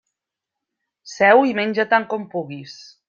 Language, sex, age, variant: Catalan, female, 50-59, Central